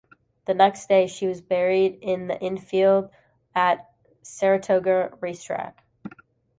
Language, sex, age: English, female, 19-29